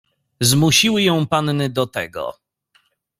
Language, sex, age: Polish, male, 30-39